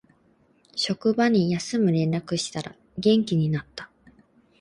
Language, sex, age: Japanese, female, 30-39